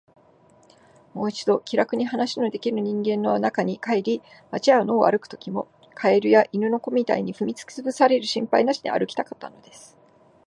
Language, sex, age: Japanese, female, 40-49